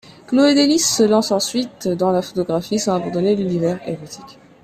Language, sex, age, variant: French, female, 19-29, Français du nord de l'Afrique